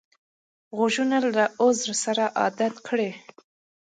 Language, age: Pashto, 19-29